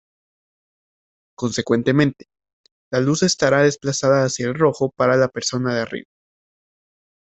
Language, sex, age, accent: Spanish, male, 19-29, América central